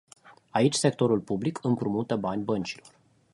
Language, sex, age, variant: Romanian, male, 40-49, Romanian-Romania